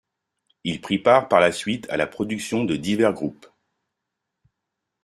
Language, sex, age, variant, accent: French, male, 40-49, Français des départements et régions d'outre-mer, Français de Guadeloupe